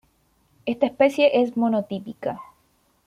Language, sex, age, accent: Spanish, female, under 19, Chileno: Chile, Cuyo